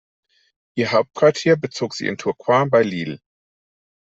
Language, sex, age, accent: German, male, 30-39, Deutschland Deutsch